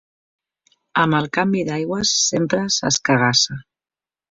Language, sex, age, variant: Catalan, female, 40-49, Central